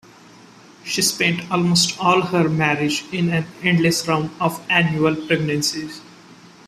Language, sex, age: English, male, 19-29